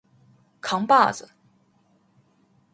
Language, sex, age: Chinese, female, 19-29